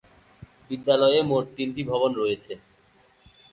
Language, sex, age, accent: Bengali, male, 19-29, Native